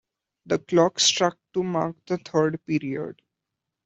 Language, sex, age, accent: English, male, under 19, India and South Asia (India, Pakistan, Sri Lanka)